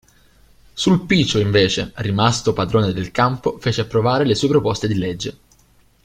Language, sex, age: Italian, male, 19-29